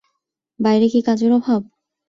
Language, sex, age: Bengali, female, 19-29